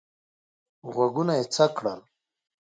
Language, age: Pashto, 30-39